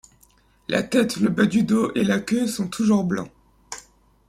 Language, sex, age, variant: French, male, under 19, Français de métropole